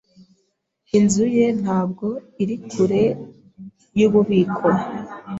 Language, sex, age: Kinyarwanda, female, 19-29